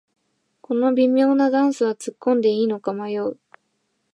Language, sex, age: Japanese, female, 19-29